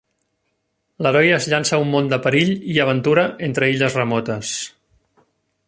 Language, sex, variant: Catalan, male, Central